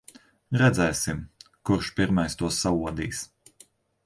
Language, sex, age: Latvian, male, 30-39